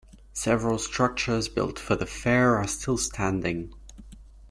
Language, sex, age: English, male, 19-29